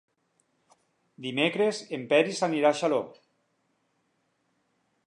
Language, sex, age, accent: Catalan, male, 50-59, valencià